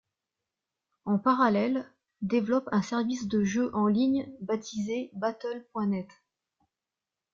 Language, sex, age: French, female, 30-39